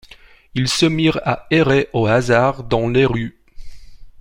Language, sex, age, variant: French, male, 30-39, Français d'Europe